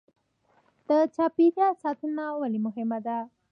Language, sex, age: Pashto, female, under 19